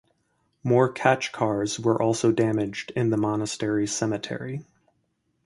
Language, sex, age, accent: English, male, 30-39, United States English